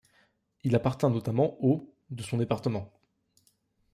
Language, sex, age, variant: French, male, 19-29, Français de métropole